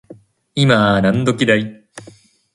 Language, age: Japanese, 19-29